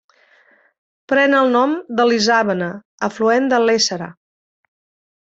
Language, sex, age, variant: Catalan, female, 50-59, Central